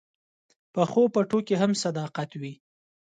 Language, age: Pashto, 30-39